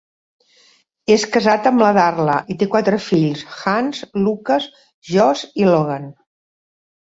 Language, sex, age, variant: Catalan, female, 60-69, Central